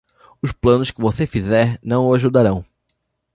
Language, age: Portuguese, 19-29